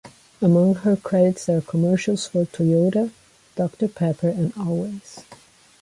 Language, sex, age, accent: English, female, 40-49, United States English